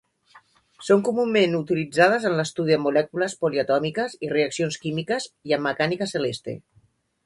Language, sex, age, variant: Catalan, male, 50-59, Central